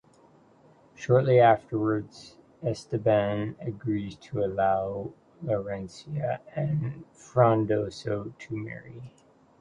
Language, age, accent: English, 30-39, Canadian English